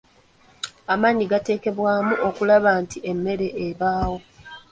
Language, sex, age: Ganda, female, 19-29